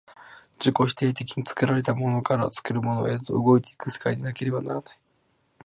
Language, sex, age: Japanese, male, 19-29